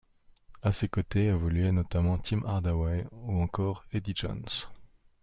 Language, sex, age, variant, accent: French, male, 30-39, Français d'Europe, Français de Suisse